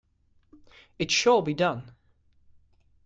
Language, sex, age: English, male, under 19